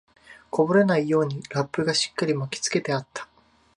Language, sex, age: Japanese, male, 19-29